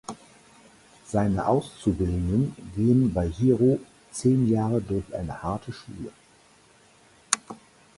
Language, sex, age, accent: German, male, 60-69, Deutschland Deutsch